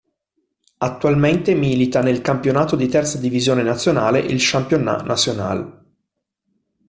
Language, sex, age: Italian, male, 40-49